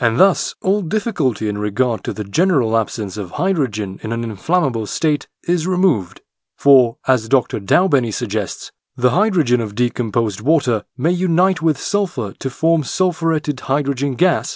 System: none